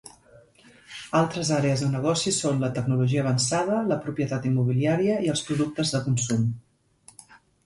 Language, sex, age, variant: Catalan, female, 50-59, Central